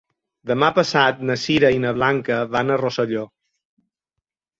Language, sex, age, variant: Catalan, male, 40-49, Balear